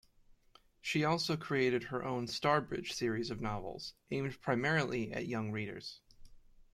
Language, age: English, 19-29